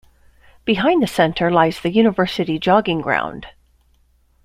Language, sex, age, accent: English, female, 50-59, United States English